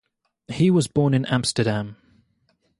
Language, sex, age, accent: English, male, 19-29, England English